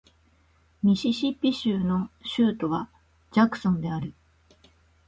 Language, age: Japanese, 40-49